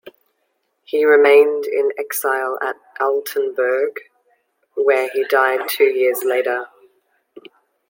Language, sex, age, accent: English, female, 30-39, Australian English